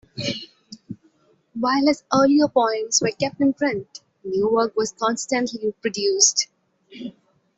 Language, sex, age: English, female, under 19